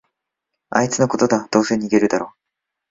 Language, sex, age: Japanese, male, 19-29